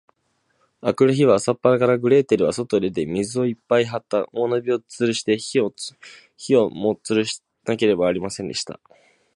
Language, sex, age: Japanese, male, 19-29